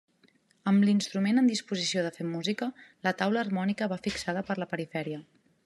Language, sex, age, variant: Catalan, female, 30-39, Central